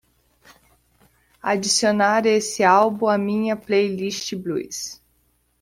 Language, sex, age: Portuguese, male, 19-29